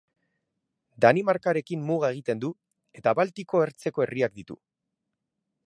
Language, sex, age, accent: Basque, male, 30-39, Mendebalekoa (Araba, Bizkaia, Gipuzkoako mendebaleko herri batzuk)